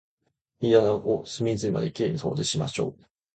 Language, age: Japanese, 19-29